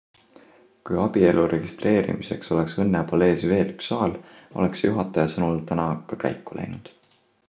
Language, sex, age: Estonian, male, 19-29